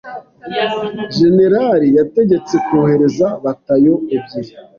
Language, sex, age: Kinyarwanda, male, 19-29